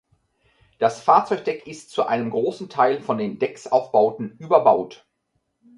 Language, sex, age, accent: German, male, 50-59, Deutschland Deutsch